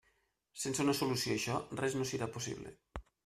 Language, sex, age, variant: Catalan, male, 30-39, Nord-Occidental